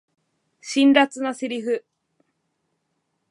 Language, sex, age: Japanese, female, 19-29